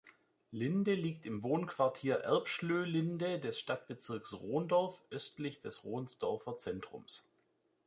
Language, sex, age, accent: German, male, 30-39, Deutschland Deutsch